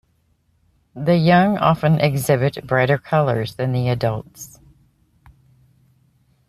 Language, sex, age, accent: English, female, 50-59, United States English